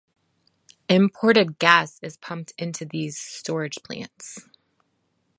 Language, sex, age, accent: English, female, 40-49, United States English